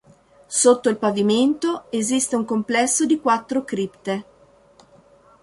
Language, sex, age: Italian, female, 50-59